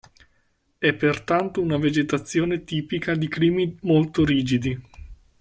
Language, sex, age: Italian, male, 19-29